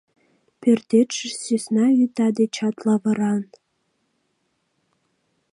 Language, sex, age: Mari, female, 19-29